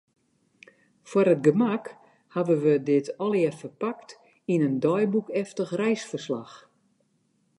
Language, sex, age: Western Frisian, female, 60-69